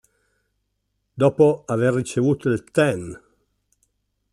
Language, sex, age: Italian, male, 60-69